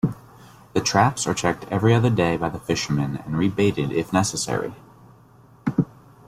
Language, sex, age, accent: English, male, 19-29, United States English